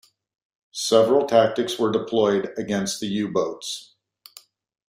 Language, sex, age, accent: English, male, 50-59, United States English